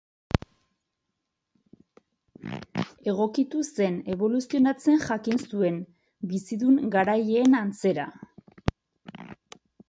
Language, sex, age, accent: Basque, female, 19-29, Erdialdekoa edo Nafarra (Gipuzkoa, Nafarroa)